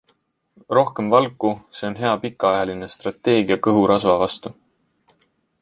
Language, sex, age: Estonian, male, 19-29